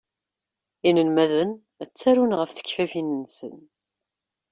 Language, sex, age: Kabyle, female, 30-39